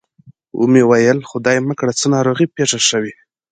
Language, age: Pashto, 19-29